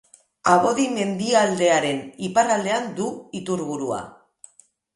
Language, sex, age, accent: Basque, female, 40-49, Mendebalekoa (Araba, Bizkaia, Gipuzkoako mendebaleko herri batzuk)